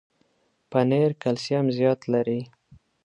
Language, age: Pashto, 19-29